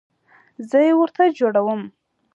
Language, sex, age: Pashto, female, 19-29